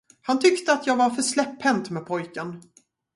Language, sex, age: Swedish, female, 40-49